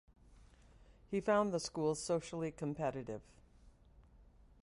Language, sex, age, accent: English, female, 60-69, United States English